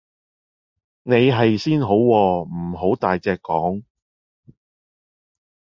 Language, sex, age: Cantonese, male, 40-49